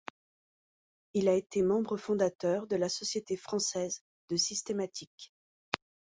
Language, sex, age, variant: French, female, 40-49, Français de métropole